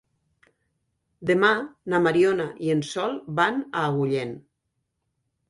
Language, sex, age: Catalan, female, 60-69